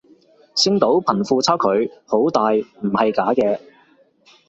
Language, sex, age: Cantonese, male, 19-29